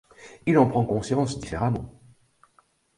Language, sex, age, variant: French, male, 60-69, Français de métropole